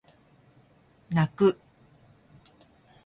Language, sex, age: Japanese, female, 60-69